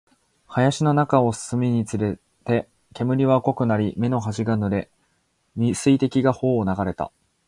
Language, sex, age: Japanese, male, 19-29